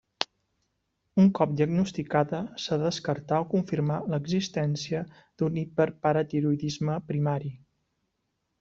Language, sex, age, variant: Catalan, male, 30-39, Central